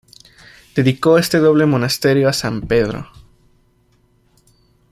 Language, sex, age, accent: Spanish, male, 19-29, México